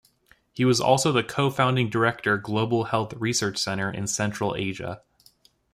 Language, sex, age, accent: English, male, 19-29, United States English